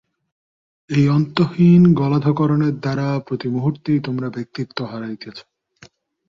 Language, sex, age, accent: Bengali, male, 19-29, প্রমিত